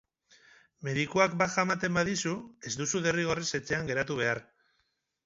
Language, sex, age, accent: Basque, male, 30-39, Mendebalekoa (Araba, Bizkaia, Gipuzkoako mendebaleko herri batzuk)